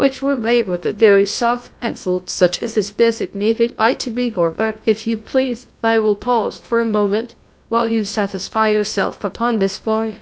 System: TTS, GlowTTS